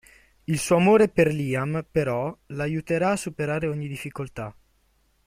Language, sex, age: Italian, male, 19-29